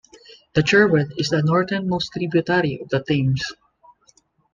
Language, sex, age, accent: English, male, 19-29, Filipino